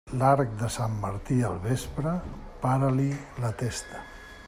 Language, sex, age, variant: Catalan, male, 60-69, Central